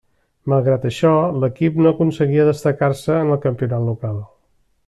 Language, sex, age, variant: Catalan, male, 50-59, Central